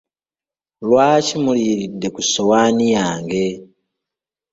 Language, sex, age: Ganda, male, 19-29